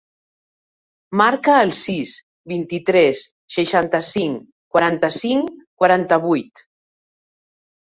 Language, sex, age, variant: Catalan, female, 50-59, Nord-Occidental